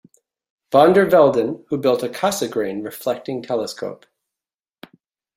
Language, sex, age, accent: English, male, 40-49, United States English